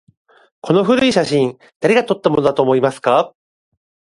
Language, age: Japanese, 40-49